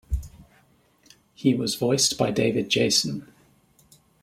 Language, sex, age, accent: English, male, 30-39, England English